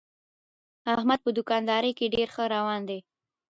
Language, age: Pashto, under 19